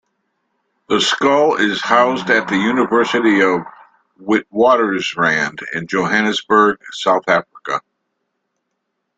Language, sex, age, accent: English, male, 60-69, United States English